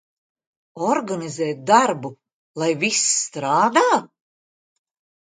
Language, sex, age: Latvian, female, 60-69